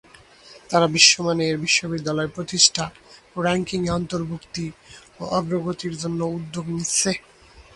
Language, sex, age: Bengali, male, 19-29